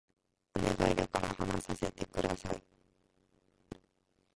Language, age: Japanese, 19-29